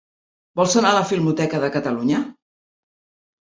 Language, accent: Catalan, Barceloní